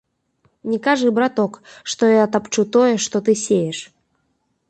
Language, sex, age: Belarusian, female, 19-29